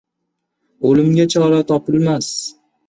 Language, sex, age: Uzbek, male, 19-29